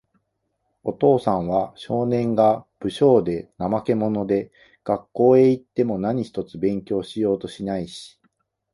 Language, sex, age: Japanese, male, 50-59